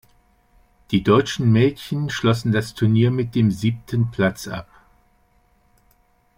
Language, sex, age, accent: German, male, 60-69, Deutschland Deutsch